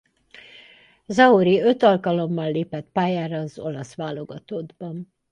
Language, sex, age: Hungarian, female, 70-79